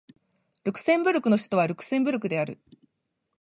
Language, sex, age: Japanese, female, 19-29